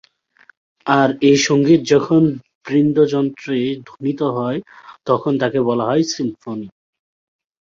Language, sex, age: Bengali, male, 19-29